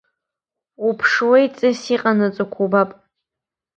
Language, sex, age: Abkhazian, female, under 19